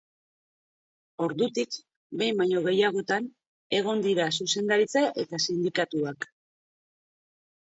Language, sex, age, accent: Basque, female, 40-49, Mendebalekoa (Araba, Bizkaia, Gipuzkoako mendebaleko herri batzuk)